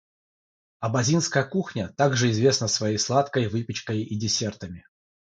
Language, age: Russian, 30-39